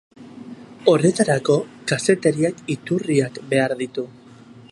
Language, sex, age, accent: Basque, male, 19-29, Mendebalekoa (Araba, Bizkaia, Gipuzkoako mendebaleko herri batzuk)